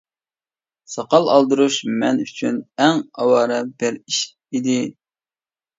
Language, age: Uyghur, 30-39